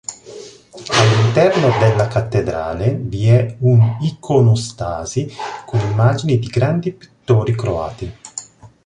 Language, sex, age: Italian, male, 50-59